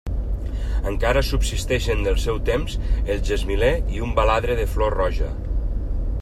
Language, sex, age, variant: Catalan, male, 40-49, Nord-Occidental